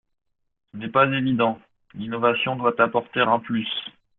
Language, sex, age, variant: French, male, 30-39, Français de métropole